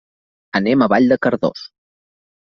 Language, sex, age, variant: Catalan, male, 30-39, Central